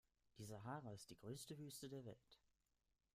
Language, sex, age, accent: German, male, 19-29, Deutschland Deutsch